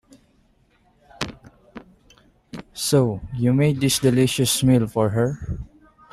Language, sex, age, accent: English, male, 19-29, Filipino